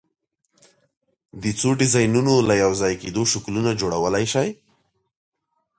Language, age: Pashto, 30-39